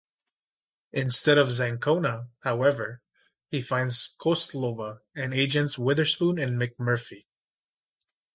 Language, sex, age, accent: English, male, 19-29, Canadian English